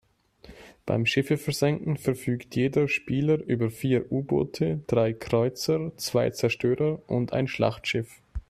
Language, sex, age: German, male, 30-39